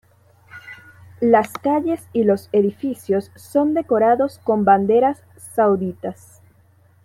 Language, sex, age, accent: Spanish, female, 19-29, Caribe: Cuba, Venezuela, Puerto Rico, República Dominicana, Panamá, Colombia caribeña, México caribeño, Costa del golfo de México